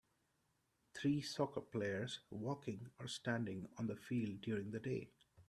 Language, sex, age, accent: English, male, 30-39, India and South Asia (India, Pakistan, Sri Lanka)